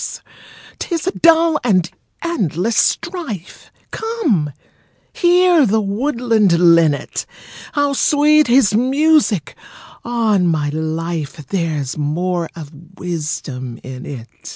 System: none